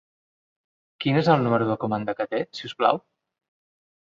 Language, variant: Catalan, Central